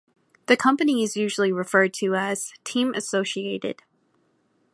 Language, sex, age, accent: English, female, under 19, United States English